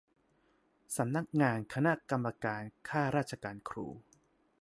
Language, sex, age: Thai, male, 19-29